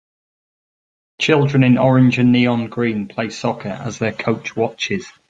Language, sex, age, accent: English, male, 40-49, England English